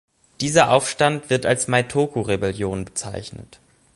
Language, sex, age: German, male, 19-29